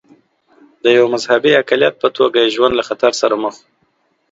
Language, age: Pashto, 30-39